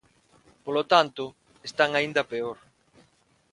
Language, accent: Galician, Normativo (estándar); Neofalante